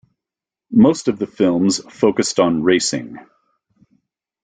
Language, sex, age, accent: English, male, 50-59, United States English